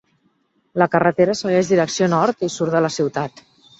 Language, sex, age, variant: Catalan, female, 30-39, Central